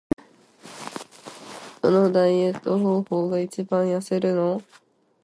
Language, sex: Japanese, female